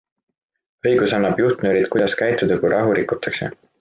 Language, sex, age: Estonian, male, 19-29